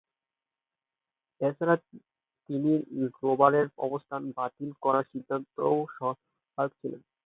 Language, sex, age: Bengali, male, 19-29